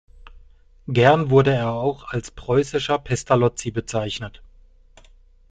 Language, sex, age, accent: German, male, 30-39, Deutschland Deutsch